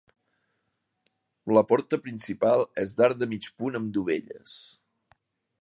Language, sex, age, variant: Catalan, male, 40-49, Central